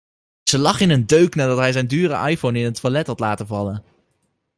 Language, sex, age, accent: Dutch, male, 19-29, Nederlands Nederlands